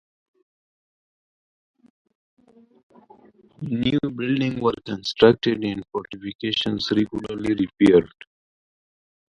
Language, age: English, 30-39